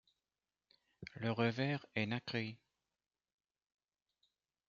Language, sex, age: French, male, 50-59